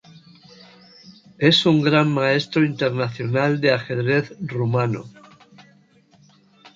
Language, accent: Spanish, España: Centro-Sur peninsular (Madrid, Toledo, Castilla-La Mancha)